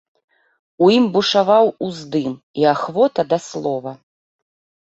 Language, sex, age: Belarusian, female, 40-49